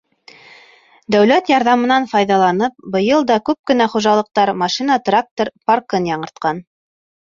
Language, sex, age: Bashkir, female, 19-29